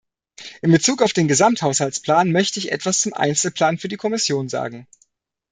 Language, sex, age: German, male, 30-39